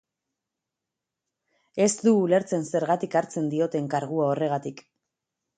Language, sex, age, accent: Basque, female, 30-39, Mendebalekoa (Araba, Bizkaia, Gipuzkoako mendebaleko herri batzuk)